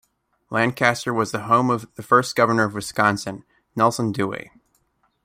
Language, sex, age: English, male, 19-29